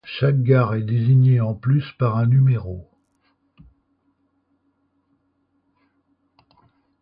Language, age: French, 70-79